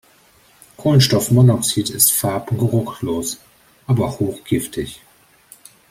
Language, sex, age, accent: German, male, 40-49, Deutschland Deutsch